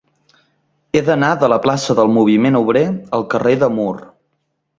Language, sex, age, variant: Catalan, male, 19-29, Central